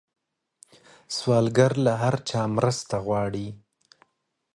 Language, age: Pashto, 30-39